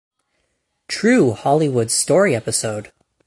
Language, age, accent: English, 19-29, Canadian English